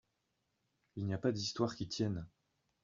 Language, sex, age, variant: French, male, 40-49, Français de métropole